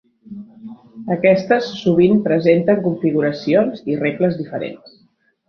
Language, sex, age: Catalan, female, 50-59